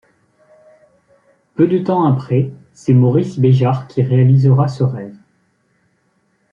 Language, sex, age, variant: French, male, 30-39, Français de métropole